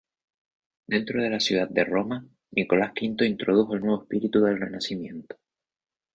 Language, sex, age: Spanish, male, 19-29